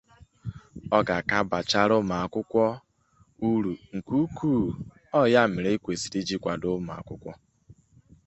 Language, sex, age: Igbo, male, 19-29